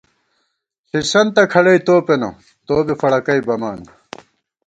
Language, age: Gawar-Bati, 30-39